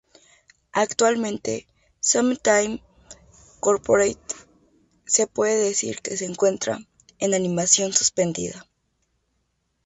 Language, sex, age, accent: Spanish, female, 19-29, México